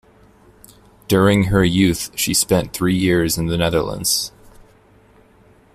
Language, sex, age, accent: English, male, 19-29, United States English